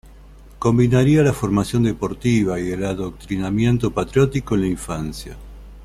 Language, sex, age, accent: Spanish, male, 40-49, Rioplatense: Argentina, Uruguay, este de Bolivia, Paraguay